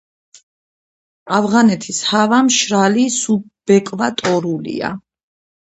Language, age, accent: Georgian, under 19, ჩვეულებრივი